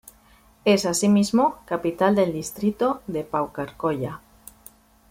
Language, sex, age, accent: Spanish, female, 30-39, España: Norte peninsular (Asturias, Castilla y León, Cantabria, País Vasco, Navarra, Aragón, La Rioja, Guadalajara, Cuenca)